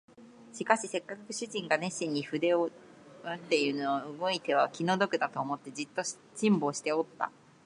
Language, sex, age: Japanese, female, 19-29